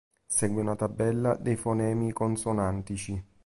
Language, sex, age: Italian, male, 30-39